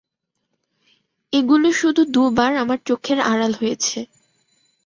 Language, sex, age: Bengali, female, 19-29